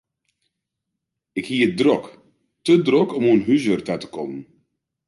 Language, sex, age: Western Frisian, male, 50-59